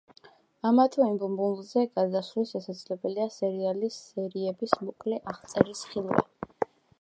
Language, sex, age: Georgian, female, under 19